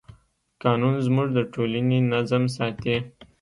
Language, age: Pashto, 19-29